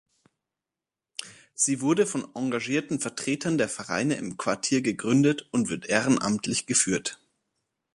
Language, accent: German, Deutschland Deutsch